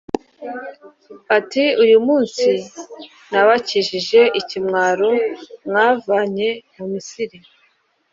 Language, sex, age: Kinyarwanda, female, 19-29